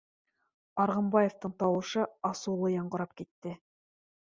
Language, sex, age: Bashkir, female, 30-39